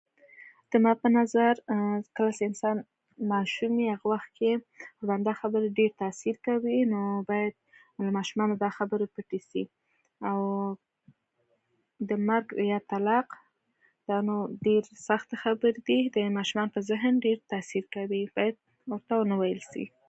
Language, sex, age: Pashto, female, 19-29